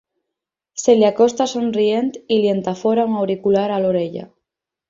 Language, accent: Catalan, valencià